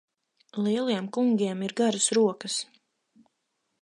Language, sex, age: Latvian, female, 30-39